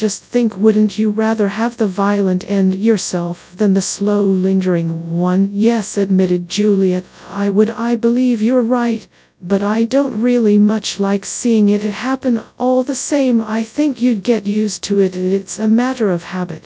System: TTS, FastPitch